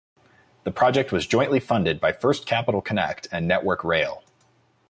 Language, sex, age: English, male, 19-29